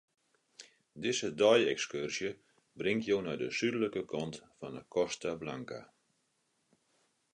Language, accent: Western Frisian, Klaaifrysk